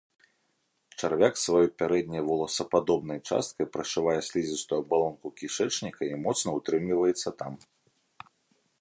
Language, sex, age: Belarusian, male, 30-39